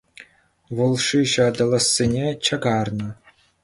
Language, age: Chuvash, 19-29